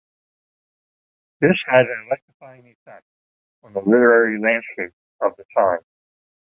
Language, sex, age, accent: English, male, 70-79, England English